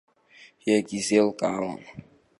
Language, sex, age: Abkhazian, male, under 19